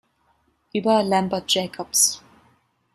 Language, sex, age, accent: German, female, 30-39, Deutschland Deutsch